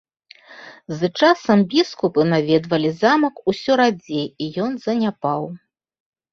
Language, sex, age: Belarusian, female, 50-59